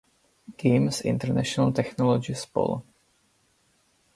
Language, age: Czech, 19-29